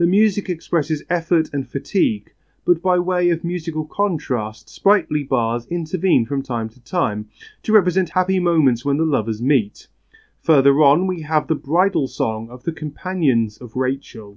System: none